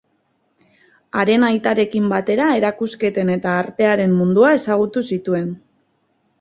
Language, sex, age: Basque, female, 19-29